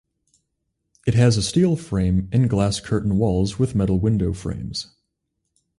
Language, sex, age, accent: English, male, 19-29, United States English